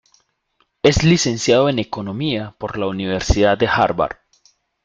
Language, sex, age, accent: Spanish, male, 30-39, Andino-Pacífico: Colombia, Perú, Ecuador, oeste de Bolivia y Venezuela andina